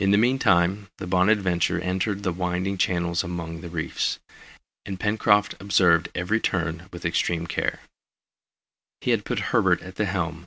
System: none